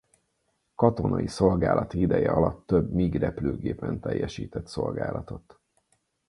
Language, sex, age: Hungarian, male, 40-49